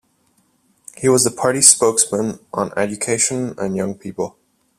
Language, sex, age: English, male, 19-29